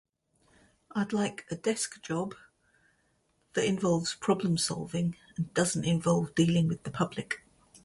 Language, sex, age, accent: English, female, 70-79, England English